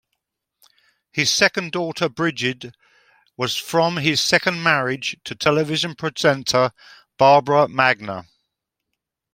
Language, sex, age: English, male, 70-79